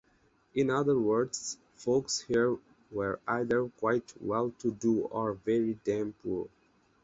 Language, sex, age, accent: English, male, 19-29, United States English